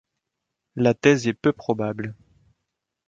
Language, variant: French, Français de métropole